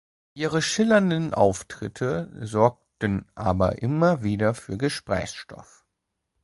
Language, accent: German, Deutschland Deutsch